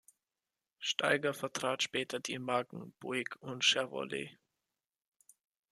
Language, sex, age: German, male, 19-29